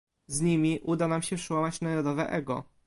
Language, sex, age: Polish, male, under 19